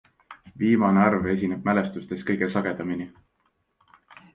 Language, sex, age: Estonian, male, 19-29